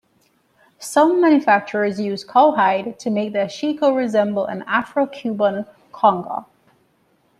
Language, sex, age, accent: English, female, 19-29, West Indies and Bermuda (Bahamas, Bermuda, Jamaica, Trinidad)